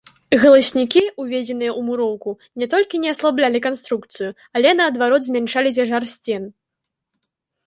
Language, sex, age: Belarusian, female, 19-29